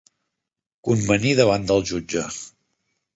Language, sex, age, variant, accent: Catalan, male, 40-49, Central, central